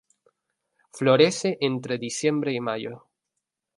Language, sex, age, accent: Spanish, male, 19-29, España: Islas Canarias